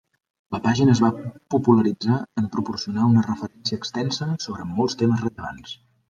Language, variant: Catalan, Central